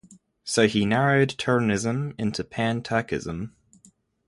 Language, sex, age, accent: English, male, 19-29, Australian English